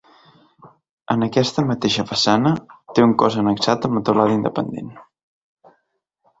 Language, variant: Catalan, Central